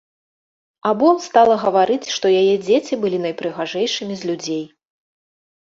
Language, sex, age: Belarusian, female, 40-49